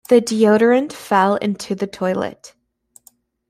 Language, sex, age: English, female, 19-29